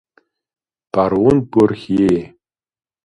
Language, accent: German, Deutschland Deutsch